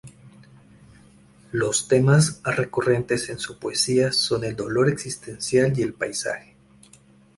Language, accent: Spanish, Andino-Pacífico: Colombia, Perú, Ecuador, oeste de Bolivia y Venezuela andina